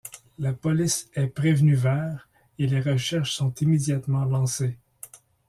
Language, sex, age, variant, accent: French, male, 40-49, Français d'Amérique du Nord, Français du Canada